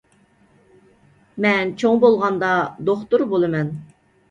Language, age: Uyghur, 30-39